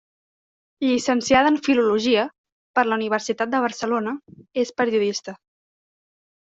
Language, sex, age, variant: Catalan, female, 19-29, Central